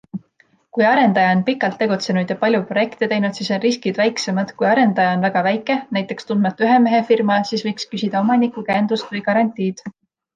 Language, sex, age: Estonian, female, 19-29